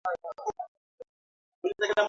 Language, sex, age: Swahili, female, 19-29